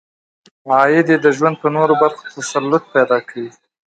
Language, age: Pashto, 30-39